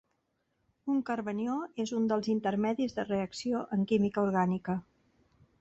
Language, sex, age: Catalan, female, 50-59